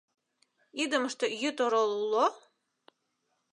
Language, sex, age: Mari, female, 30-39